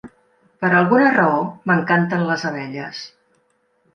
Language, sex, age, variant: Catalan, female, 50-59, Central